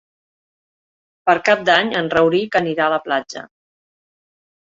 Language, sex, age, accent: Catalan, female, 50-59, Català central